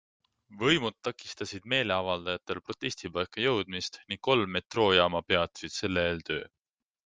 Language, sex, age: Estonian, male, 19-29